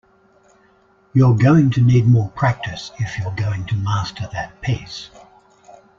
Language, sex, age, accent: English, male, 60-69, Australian English